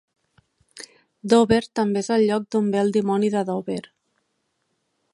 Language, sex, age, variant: Catalan, female, 40-49, Central